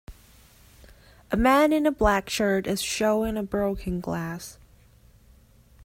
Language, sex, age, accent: English, male, 19-29, United States English